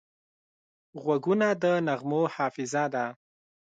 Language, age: Pashto, 19-29